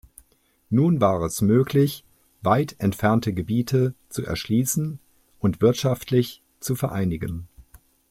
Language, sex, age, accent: German, male, 50-59, Deutschland Deutsch